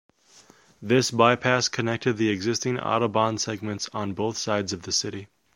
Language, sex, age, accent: English, male, 30-39, United States English